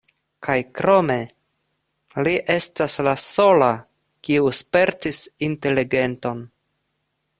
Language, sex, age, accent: Esperanto, male, 19-29, Internacia